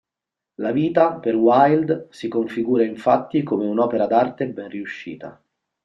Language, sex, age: Italian, male, 30-39